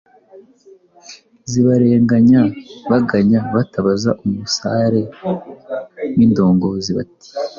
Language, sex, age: Kinyarwanda, male, 19-29